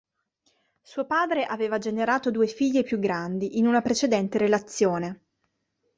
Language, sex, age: Italian, female, 30-39